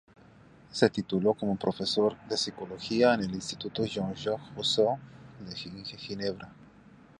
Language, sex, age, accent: Spanish, male, 30-39, México